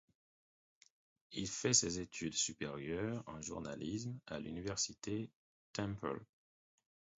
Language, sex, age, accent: French, male, 30-39, Français d’Haïti